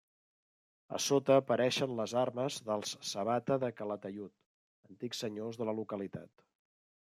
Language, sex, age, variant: Catalan, male, 50-59, Central